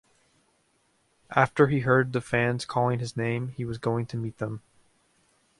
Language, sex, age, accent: English, male, 19-29, United States English